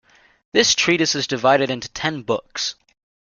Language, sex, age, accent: English, male, under 19, United States English